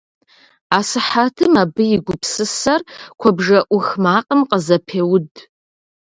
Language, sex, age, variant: Kabardian, female, 30-39, Адыгэбзэ (Къэбэрдей, Кирил, псоми зэдай)